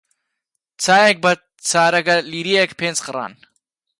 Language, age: Central Kurdish, 19-29